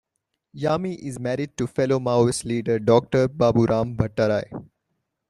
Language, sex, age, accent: English, male, 19-29, India and South Asia (India, Pakistan, Sri Lanka)